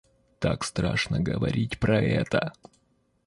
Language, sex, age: Russian, male, 30-39